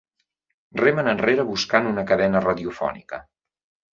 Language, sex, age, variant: Catalan, male, 30-39, Central